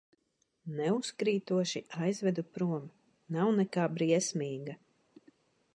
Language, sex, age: Latvian, female, 40-49